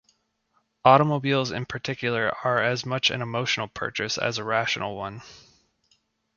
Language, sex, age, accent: English, male, 30-39, United States English